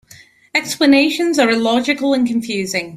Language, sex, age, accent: English, female, 40-49, United States English